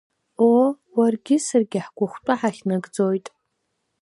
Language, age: Abkhazian, under 19